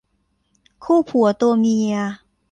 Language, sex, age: Thai, female, 30-39